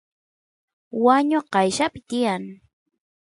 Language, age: Santiago del Estero Quichua, 30-39